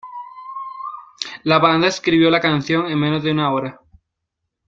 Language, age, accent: Spanish, 19-29, América central